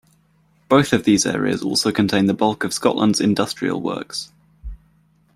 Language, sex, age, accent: English, male, 19-29, England English